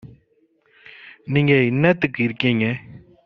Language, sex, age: Tamil, male, 30-39